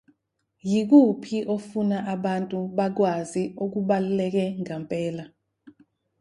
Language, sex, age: Zulu, female, 19-29